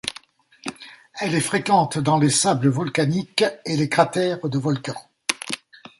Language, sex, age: French, male, 60-69